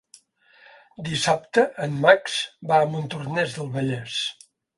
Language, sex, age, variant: Catalan, male, 70-79, Central